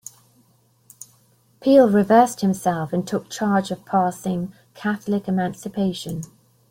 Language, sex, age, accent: English, female, 50-59, England English